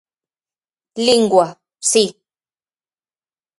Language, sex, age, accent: Galician, female, 40-49, Atlántico (seseo e gheada)